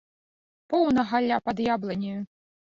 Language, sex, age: Belarusian, female, 30-39